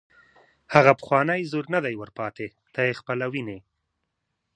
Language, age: Pashto, 19-29